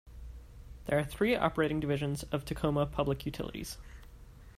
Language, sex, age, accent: English, male, 19-29, United States English